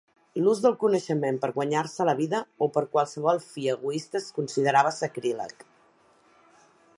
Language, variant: Catalan, Central